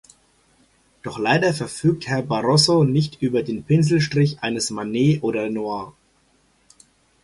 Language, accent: German, Deutschland Deutsch